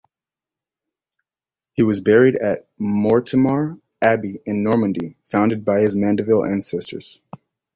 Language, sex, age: English, male, 19-29